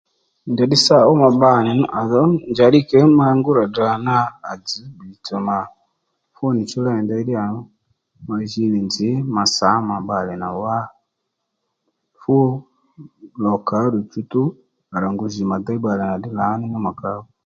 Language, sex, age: Lendu, male, 30-39